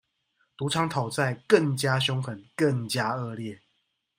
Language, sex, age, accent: Chinese, male, 30-39, 出生地：高雄市